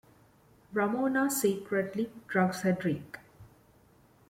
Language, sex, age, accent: English, female, 19-29, India and South Asia (India, Pakistan, Sri Lanka)